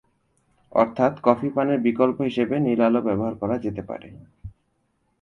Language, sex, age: Bengali, male, 19-29